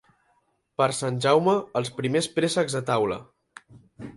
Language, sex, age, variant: Catalan, male, 19-29, Central